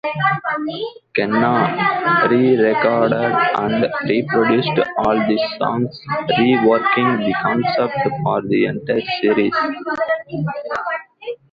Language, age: English, 19-29